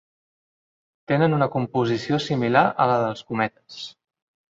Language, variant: Catalan, Central